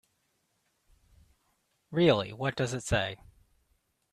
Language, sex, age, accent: English, male, 19-29, United States English